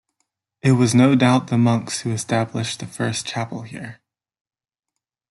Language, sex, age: English, male, under 19